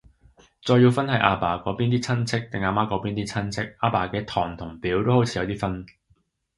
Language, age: Cantonese, 30-39